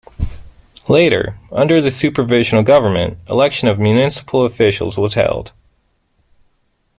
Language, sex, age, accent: English, male, 30-39, United States English